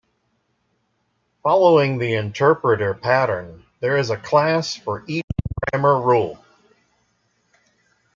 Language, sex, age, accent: English, male, 40-49, United States English